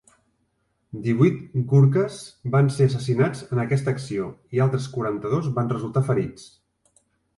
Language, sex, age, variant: Catalan, male, 40-49, Central